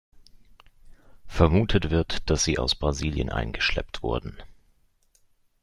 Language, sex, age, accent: German, male, 30-39, Deutschland Deutsch